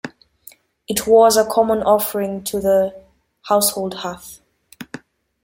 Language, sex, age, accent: English, female, 19-29, England English